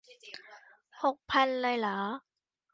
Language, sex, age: Thai, female, 19-29